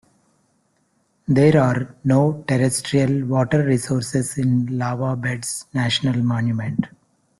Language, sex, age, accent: English, male, 50-59, India and South Asia (India, Pakistan, Sri Lanka)